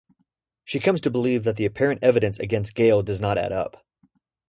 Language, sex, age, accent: English, male, 19-29, United States English